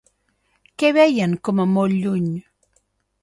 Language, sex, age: Catalan, female, 50-59